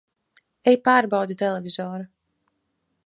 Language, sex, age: Latvian, female, 19-29